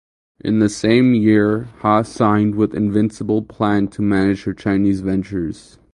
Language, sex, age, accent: English, male, 19-29, United States English